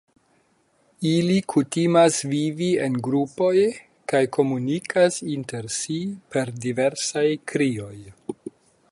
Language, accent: Esperanto, Internacia